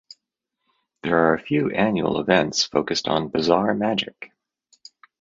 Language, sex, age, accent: English, male, 30-39, United States English